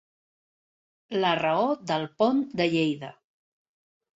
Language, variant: Catalan, Central